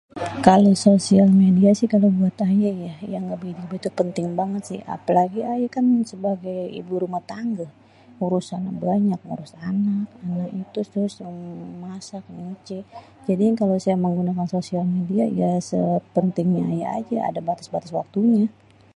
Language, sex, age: Betawi, male, 40-49